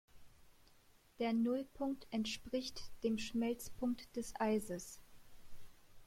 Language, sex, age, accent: German, female, 19-29, Deutschland Deutsch